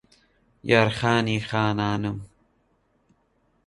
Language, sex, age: Central Kurdish, male, 19-29